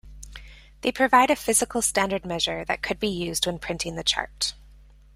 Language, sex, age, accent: English, female, 30-39, United States English